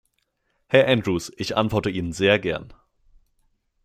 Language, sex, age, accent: German, male, 19-29, Deutschland Deutsch